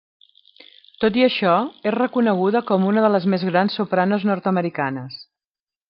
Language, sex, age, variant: Catalan, female, 40-49, Central